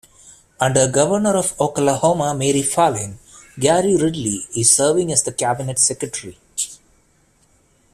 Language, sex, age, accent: English, male, 30-39, India and South Asia (India, Pakistan, Sri Lanka)